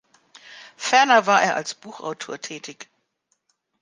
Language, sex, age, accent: German, female, 50-59, Deutschland Deutsch